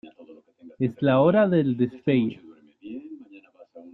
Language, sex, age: Spanish, male, 19-29